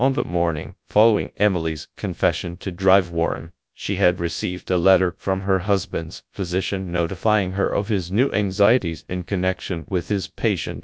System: TTS, GradTTS